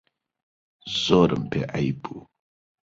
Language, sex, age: Central Kurdish, male, under 19